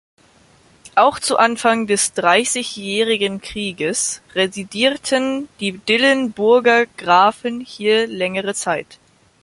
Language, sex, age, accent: German, male, under 19, Deutschland Deutsch